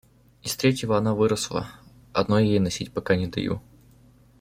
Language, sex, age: Russian, male, 19-29